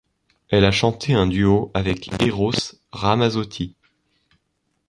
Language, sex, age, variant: French, male, under 19, Français de métropole